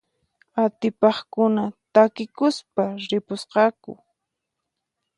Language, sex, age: Puno Quechua, female, 19-29